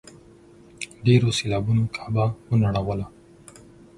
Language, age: Pashto, 30-39